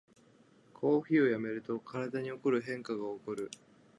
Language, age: Japanese, 30-39